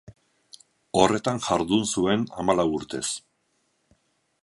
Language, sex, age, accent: Basque, male, 50-59, Erdialdekoa edo Nafarra (Gipuzkoa, Nafarroa)